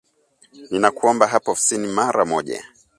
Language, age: Swahili, 30-39